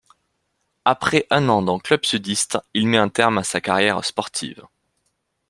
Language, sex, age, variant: French, male, 30-39, Français de métropole